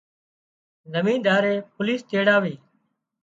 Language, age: Wadiyara Koli, 30-39